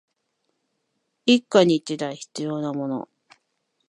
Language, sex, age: Japanese, female, 40-49